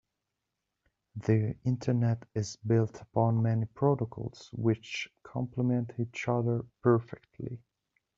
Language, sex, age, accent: English, male, 30-39, England English